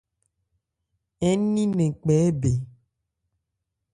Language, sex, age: Ebrié, female, 30-39